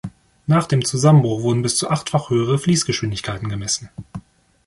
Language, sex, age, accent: German, male, 30-39, Deutschland Deutsch